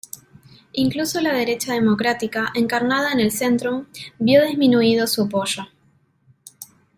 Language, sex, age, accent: Spanish, female, 19-29, Rioplatense: Argentina, Uruguay, este de Bolivia, Paraguay